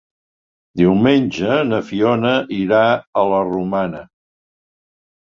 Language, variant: Catalan, Central